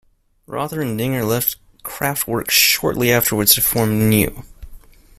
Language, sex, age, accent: English, male, 19-29, United States English